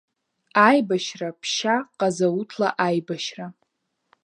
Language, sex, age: Abkhazian, female, under 19